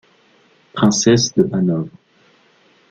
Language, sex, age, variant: French, male, 19-29, Français de métropole